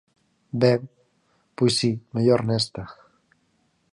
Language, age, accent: Galician, 40-49, Normativo (estándar)